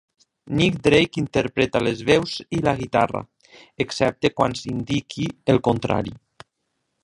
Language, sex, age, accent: Catalan, male, 30-39, valencià